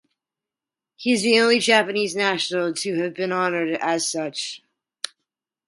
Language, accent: English, United States English